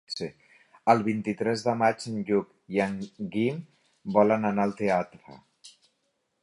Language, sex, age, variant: Catalan, male, 40-49, Nord-Occidental